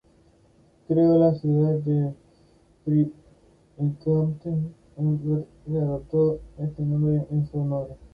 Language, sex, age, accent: Spanish, male, under 19, España: Centro-Sur peninsular (Madrid, Toledo, Castilla-La Mancha)